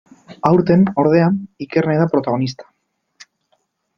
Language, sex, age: Basque, male, 19-29